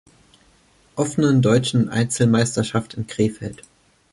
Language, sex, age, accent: German, male, 19-29, Deutschland Deutsch